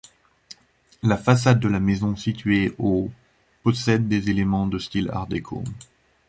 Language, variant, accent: French, Français d'Europe, Français d’Allemagne